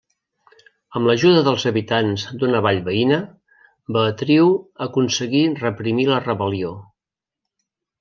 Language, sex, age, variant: Catalan, male, 60-69, Central